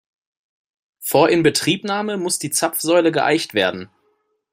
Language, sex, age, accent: German, male, 30-39, Deutschland Deutsch